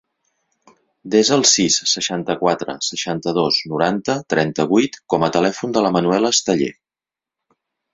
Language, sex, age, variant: Catalan, male, 40-49, Central